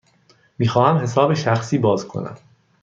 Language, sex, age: Persian, male, 30-39